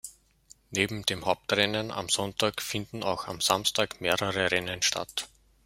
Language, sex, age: German, male, 19-29